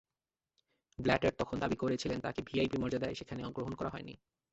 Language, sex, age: Bengali, male, 19-29